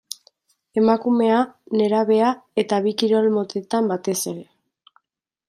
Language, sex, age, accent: Basque, female, 19-29, Mendebalekoa (Araba, Bizkaia, Gipuzkoako mendebaleko herri batzuk)